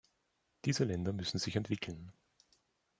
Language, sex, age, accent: German, male, 30-39, Österreichisches Deutsch